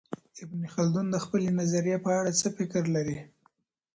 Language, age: Pashto, 30-39